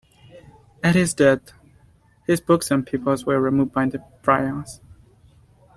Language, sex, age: English, male, 19-29